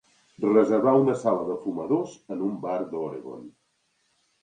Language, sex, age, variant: Catalan, male, 40-49, Central